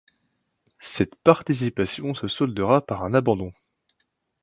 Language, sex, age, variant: French, male, 19-29, Français de métropole